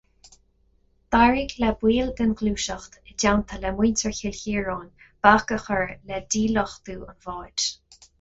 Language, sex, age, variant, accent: Irish, female, 30-39, Gaeilge Chonnacht, Cainteoir líofa, ní ó dhúchas